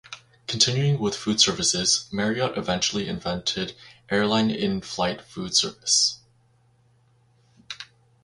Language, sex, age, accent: English, male, 19-29, Canadian English